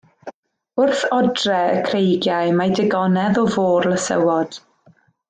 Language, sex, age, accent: Welsh, female, 19-29, Y Deyrnas Unedig Cymraeg